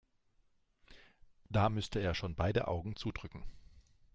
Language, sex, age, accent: German, male, 40-49, Deutschland Deutsch